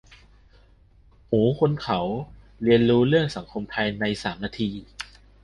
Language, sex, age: Thai, male, 19-29